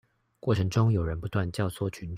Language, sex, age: Chinese, male, 19-29